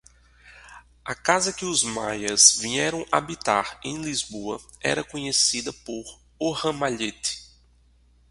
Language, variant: Portuguese, Portuguese (Brasil)